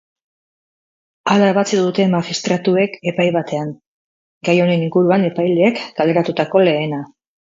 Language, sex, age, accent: Basque, female, 50-59, Erdialdekoa edo Nafarra (Gipuzkoa, Nafarroa)